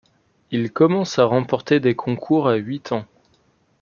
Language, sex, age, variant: French, male, 19-29, Français de métropole